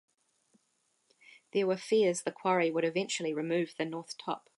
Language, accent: English, New Zealand English